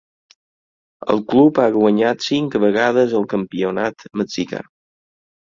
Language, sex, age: Catalan, male, 50-59